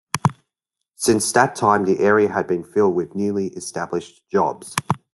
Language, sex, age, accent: English, male, 19-29, Australian English